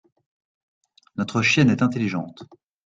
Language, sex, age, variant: French, male, 30-39, Français de métropole